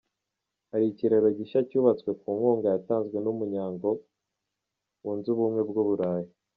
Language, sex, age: Kinyarwanda, male, 19-29